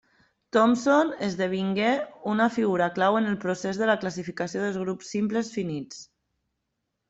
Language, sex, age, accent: Catalan, female, 30-39, valencià